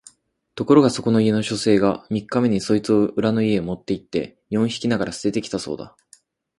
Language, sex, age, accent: Japanese, male, 19-29, 標準